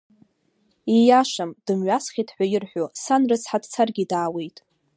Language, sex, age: Abkhazian, female, 19-29